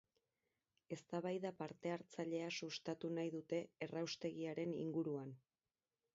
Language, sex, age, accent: Basque, female, 30-39, Erdialdekoa edo Nafarra (Gipuzkoa, Nafarroa)